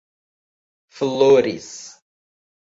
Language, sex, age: Portuguese, male, 19-29